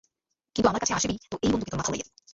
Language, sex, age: Bengali, female, 19-29